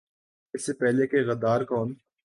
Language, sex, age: Urdu, male, 19-29